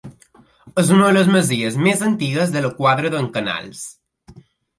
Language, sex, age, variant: Catalan, male, under 19, Balear